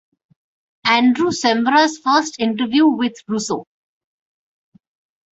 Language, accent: English, India and South Asia (India, Pakistan, Sri Lanka)